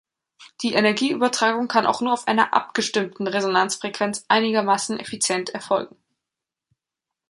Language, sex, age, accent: German, female, 19-29, Deutschland Deutsch